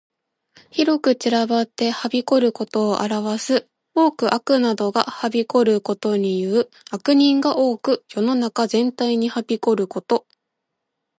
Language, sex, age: Japanese, female, 19-29